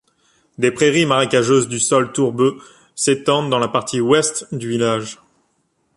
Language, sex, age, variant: French, male, 19-29, Français de métropole